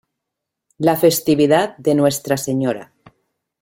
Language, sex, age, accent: Spanish, female, 50-59, España: Norte peninsular (Asturias, Castilla y León, Cantabria, País Vasco, Navarra, Aragón, La Rioja, Guadalajara, Cuenca)